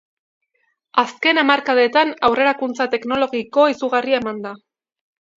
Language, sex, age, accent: Basque, female, 19-29, Erdialdekoa edo Nafarra (Gipuzkoa, Nafarroa)